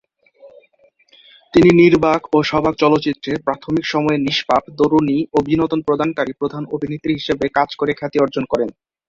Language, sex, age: Bengali, male, 19-29